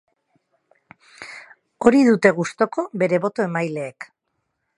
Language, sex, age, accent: Basque, female, 30-39, Mendebalekoa (Araba, Bizkaia, Gipuzkoako mendebaleko herri batzuk)